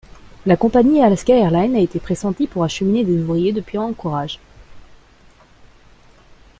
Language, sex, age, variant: French, female, 19-29, Français de métropole